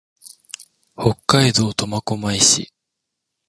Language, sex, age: Japanese, male, 19-29